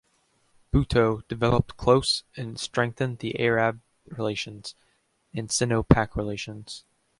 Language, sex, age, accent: English, male, 19-29, United States English